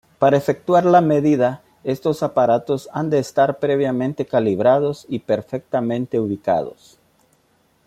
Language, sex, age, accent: Spanish, male, 40-49, América central